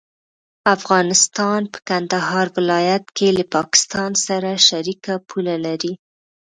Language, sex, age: Pashto, female, 19-29